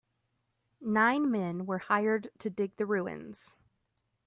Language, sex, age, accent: English, female, 30-39, United States English